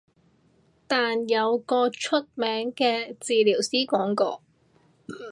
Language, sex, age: Cantonese, female, 30-39